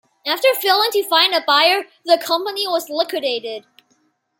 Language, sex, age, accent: English, male, under 19, United States English